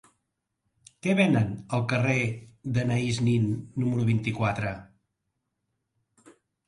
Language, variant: Catalan, Central